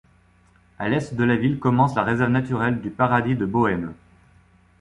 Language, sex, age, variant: French, male, 40-49, Français de métropole